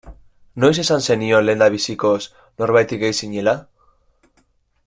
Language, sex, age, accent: Basque, male, 19-29, Mendebalekoa (Araba, Bizkaia, Gipuzkoako mendebaleko herri batzuk)